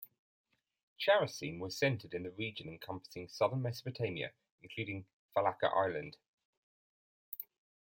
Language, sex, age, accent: English, male, 40-49, England English